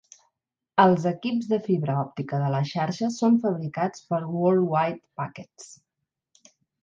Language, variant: Catalan, Central